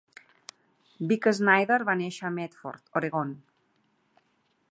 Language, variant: Catalan, Central